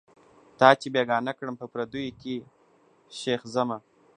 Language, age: Pashto, under 19